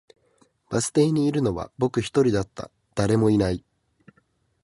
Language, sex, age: Japanese, male, 19-29